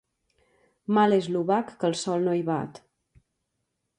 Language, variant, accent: Catalan, Central, central